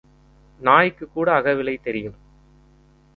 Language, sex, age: Tamil, male, 30-39